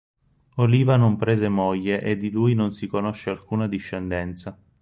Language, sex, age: Italian, male, 19-29